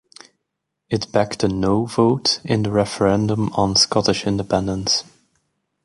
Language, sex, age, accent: English, male, 19-29, England English